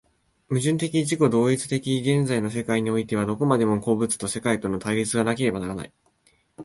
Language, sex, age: Japanese, male, 19-29